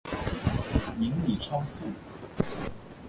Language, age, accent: Chinese, 19-29, 出生地：上海市